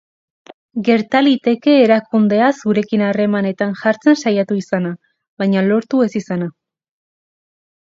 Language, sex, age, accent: Basque, female, 19-29, Erdialdekoa edo Nafarra (Gipuzkoa, Nafarroa)